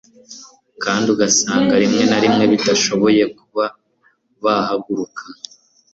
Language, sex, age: Kinyarwanda, male, 19-29